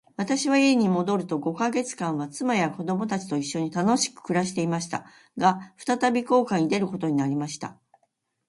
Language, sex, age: Japanese, female, 60-69